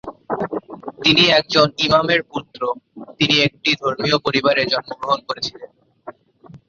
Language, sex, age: Bengali, male, 19-29